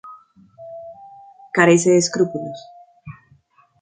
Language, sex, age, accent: Spanish, female, 40-49, Andino-Pacífico: Colombia, Perú, Ecuador, oeste de Bolivia y Venezuela andina